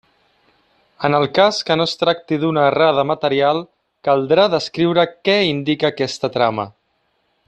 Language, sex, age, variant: Catalan, male, 30-39, Central